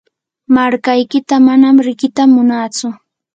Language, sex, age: Yanahuanca Pasco Quechua, female, 19-29